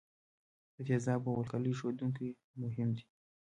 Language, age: Pashto, 19-29